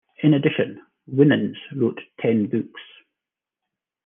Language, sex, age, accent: English, male, 40-49, Scottish English